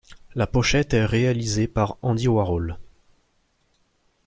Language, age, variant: French, 30-39, Français de métropole